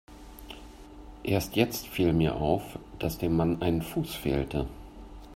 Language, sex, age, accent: German, male, 50-59, Deutschland Deutsch